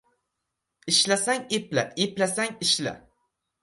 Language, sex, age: Uzbek, male, 19-29